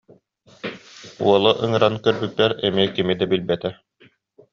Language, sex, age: Yakut, male, 30-39